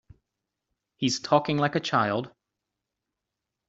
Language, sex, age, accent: English, male, 30-39, United States English